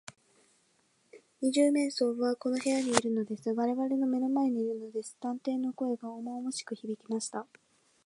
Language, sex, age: Japanese, female, 19-29